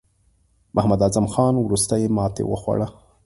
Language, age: Pashto, 30-39